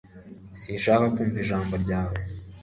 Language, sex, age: Kinyarwanda, male, 19-29